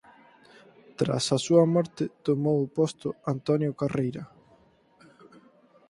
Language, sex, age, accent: Galician, male, 19-29, Atlántico (seseo e gheada)